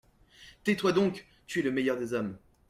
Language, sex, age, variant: French, male, 19-29, Français de métropole